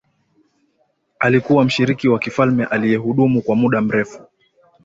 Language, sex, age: Swahili, male, 19-29